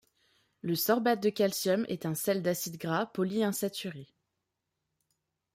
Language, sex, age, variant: French, female, 19-29, Français de métropole